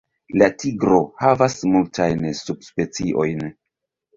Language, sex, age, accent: Esperanto, male, 30-39, Internacia